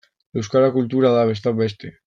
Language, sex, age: Basque, male, 19-29